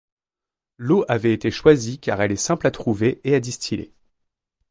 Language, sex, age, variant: French, male, 30-39, Français de métropole